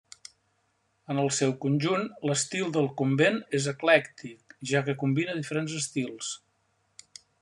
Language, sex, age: Catalan, male, 70-79